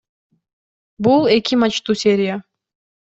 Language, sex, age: Kyrgyz, female, 19-29